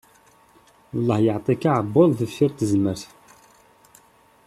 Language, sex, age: Kabyle, male, 30-39